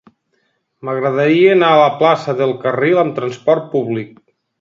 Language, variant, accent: Catalan, Nord-Occidental, nord-occidental